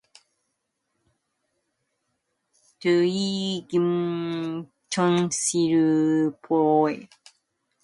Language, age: Korean, 19-29